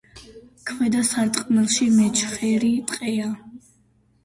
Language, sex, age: Georgian, female, 19-29